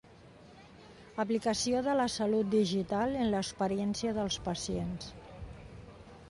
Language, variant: Catalan, Septentrional